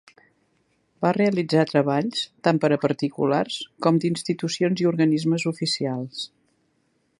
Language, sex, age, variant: Catalan, female, 60-69, Central